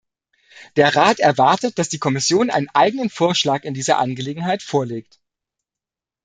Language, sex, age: German, male, 30-39